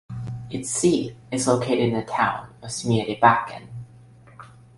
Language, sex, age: English, male, under 19